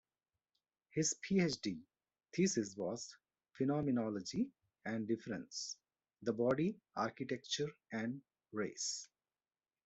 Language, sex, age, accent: English, male, 40-49, India and South Asia (India, Pakistan, Sri Lanka)